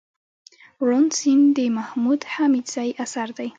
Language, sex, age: Pashto, female, 19-29